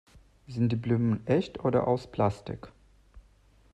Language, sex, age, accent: German, male, 30-39, Deutschland Deutsch